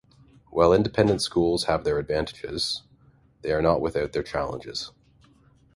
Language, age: English, 40-49